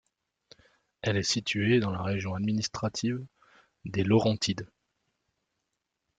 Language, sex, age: French, male, 30-39